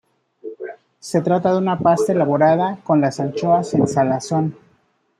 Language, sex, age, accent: Spanish, male, 19-29, México